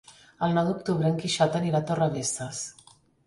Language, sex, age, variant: Catalan, female, 50-59, Central